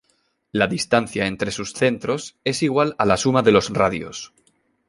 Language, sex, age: Spanish, male, 19-29